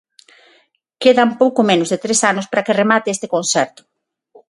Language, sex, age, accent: Galician, female, 40-49, Atlántico (seseo e gheada); Neofalante